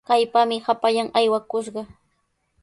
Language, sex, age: Sihuas Ancash Quechua, female, 19-29